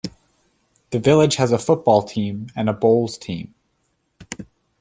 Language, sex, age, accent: English, male, 19-29, United States English